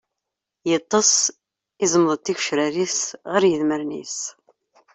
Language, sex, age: Kabyle, female, 30-39